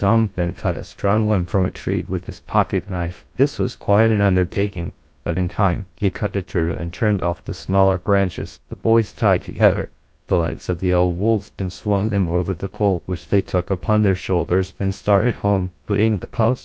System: TTS, GlowTTS